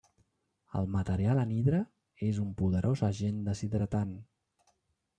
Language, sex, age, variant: Catalan, male, 40-49, Central